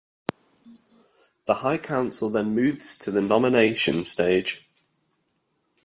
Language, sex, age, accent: English, male, 19-29, England English